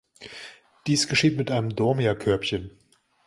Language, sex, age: German, male, 40-49